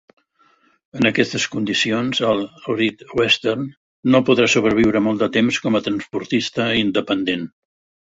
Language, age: Catalan, 70-79